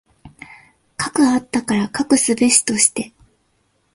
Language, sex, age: Japanese, female, 19-29